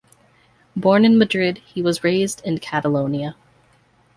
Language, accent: English, United States English